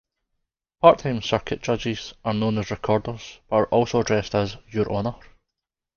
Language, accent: English, Scottish English